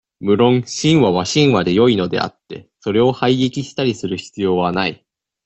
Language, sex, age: Japanese, male, 19-29